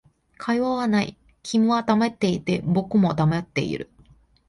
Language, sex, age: Japanese, female, 19-29